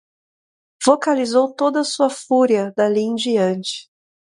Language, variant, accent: Portuguese, Portuguese (Brasil), Paulista